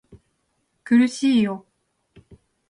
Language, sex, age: Japanese, female, 19-29